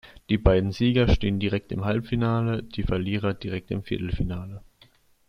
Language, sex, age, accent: German, male, 19-29, Deutschland Deutsch